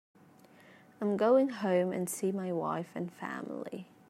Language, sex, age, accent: English, female, 19-29, Australian English